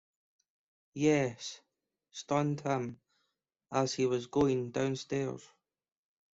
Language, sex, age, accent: English, male, 19-29, Scottish English